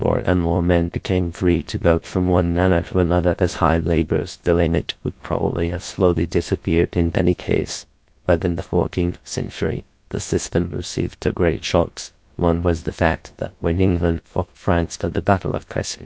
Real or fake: fake